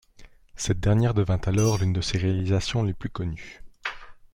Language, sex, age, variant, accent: French, male, 30-39, Français d'Europe, Français de Suisse